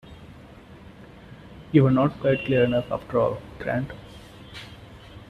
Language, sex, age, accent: English, male, 19-29, India and South Asia (India, Pakistan, Sri Lanka)